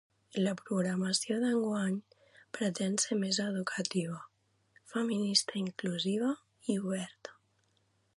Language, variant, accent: Catalan, Central, central